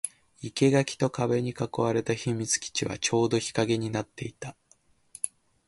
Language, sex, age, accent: Japanese, male, 19-29, 標準語